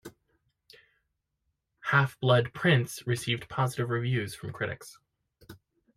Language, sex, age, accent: English, male, 30-39, United States English